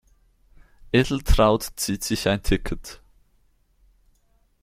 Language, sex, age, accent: German, male, 19-29, Schweizerdeutsch